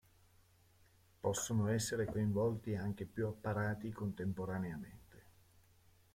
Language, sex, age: Italian, male, 50-59